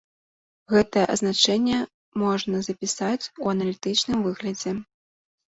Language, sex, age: Belarusian, female, 30-39